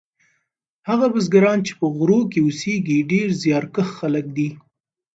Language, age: Pashto, 19-29